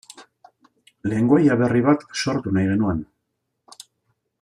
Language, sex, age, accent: Basque, male, 40-49, Mendebalekoa (Araba, Bizkaia, Gipuzkoako mendebaleko herri batzuk)